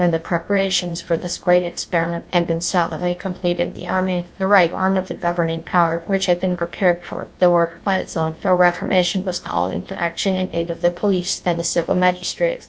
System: TTS, GlowTTS